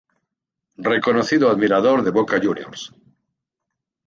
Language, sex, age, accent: Spanish, male, 50-59, España: Centro-Sur peninsular (Madrid, Toledo, Castilla-La Mancha)